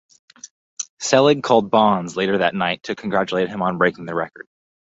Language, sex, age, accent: English, male, 19-29, United States English